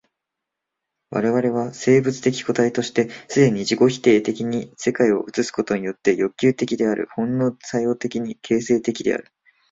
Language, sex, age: Japanese, male, 19-29